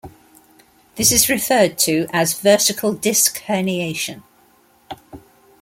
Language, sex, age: English, female, 60-69